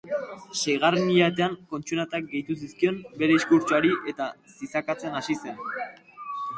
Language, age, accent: Basque, under 19, Mendebalekoa (Araba, Bizkaia, Gipuzkoako mendebaleko herri batzuk)